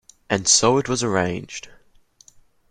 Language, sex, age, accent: English, male, under 19, Australian English